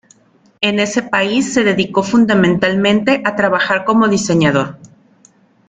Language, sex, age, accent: Spanish, female, 30-39, México